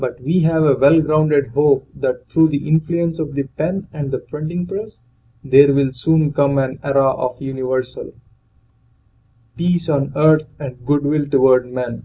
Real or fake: real